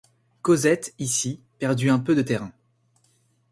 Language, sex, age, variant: French, male, 19-29, Français de métropole